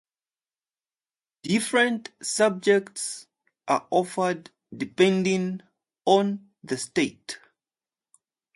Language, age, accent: English, 19-29, United States English; England English